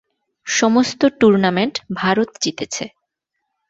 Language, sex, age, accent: Bengali, female, 19-29, প্রমিত বাংলা